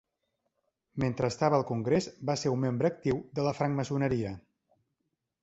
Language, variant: Catalan, Central